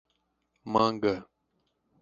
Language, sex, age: Portuguese, male, 30-39